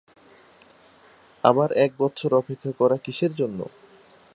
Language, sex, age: Bengali, male, 19-29